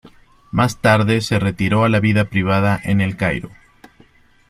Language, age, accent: Spanish, 30-39, México